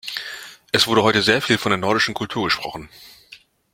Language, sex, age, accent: German, male, 19-29, Deutschland Deutsch